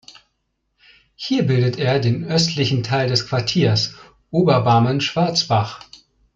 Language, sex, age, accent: German, male, 19-29, Deutschland Deutsch